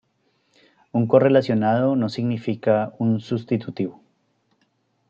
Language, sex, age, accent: Spanish, male, 30-39, Andino-Pacífico: Colombia, Perú, Ecuador, oeste de Bolivia y Venezuela andina